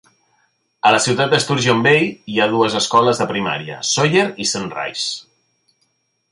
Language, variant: Catalan, Central